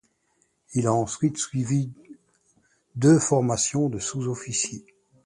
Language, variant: French, Français de métropole